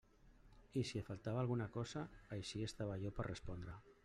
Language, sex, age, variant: Catalan, male, 50-59, Central